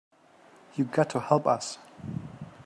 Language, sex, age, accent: English, male, 30-39, Australian English